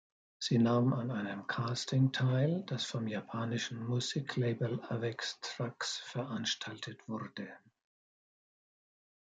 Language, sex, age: German, male, 70-79